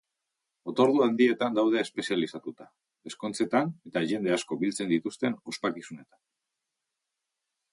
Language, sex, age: Basque, male, 40-49